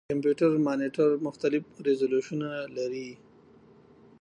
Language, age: Pashto, 30-39